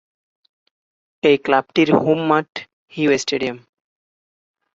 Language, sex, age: Bengali, male, 19-29